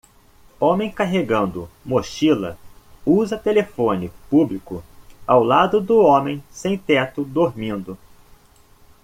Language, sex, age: Portuguese, male, 30-39